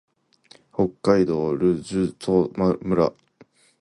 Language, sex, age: Japanese, male, 19-29